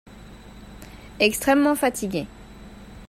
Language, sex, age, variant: French, female, 19-29, Français de métropole